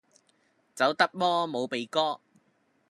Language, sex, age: Cantonese, female, 19-29